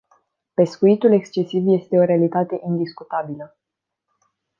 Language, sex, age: Romanian, female, 19-29